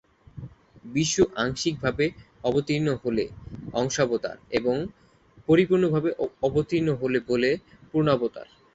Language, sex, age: Bengali, male, under 19